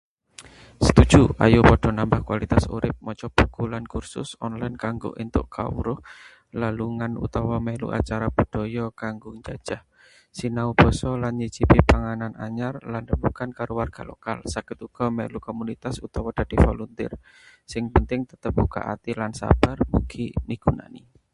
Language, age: Javanese, 30-39